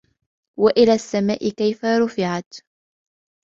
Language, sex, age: Arabic, female, 19-29